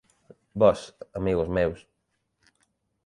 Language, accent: Galician, Normativo (estándar)